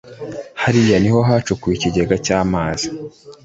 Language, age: Kinyarwanda, 19-29